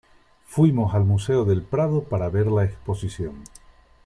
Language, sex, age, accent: Spanish, male, 60-69, España: Islas Canarias